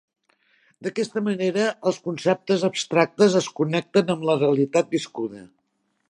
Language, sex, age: Catalan, female, 60-69